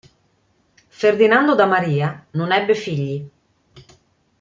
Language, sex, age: Italian, female, 50-59